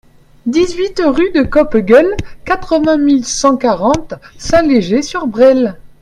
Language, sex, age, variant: French, male, 19-29, Français de métropole